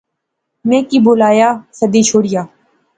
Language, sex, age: Pahari-Potwari, female, 19-29